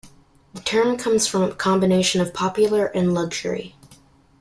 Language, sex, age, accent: English, male, under 19, United States English